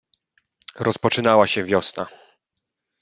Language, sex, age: Polish, male, 30-39